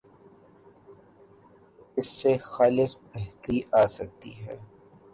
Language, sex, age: Urdu, male, 19-29